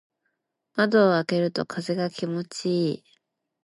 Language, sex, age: Japanese, female, 19-29